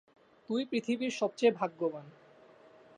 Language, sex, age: Bengali, male, under 19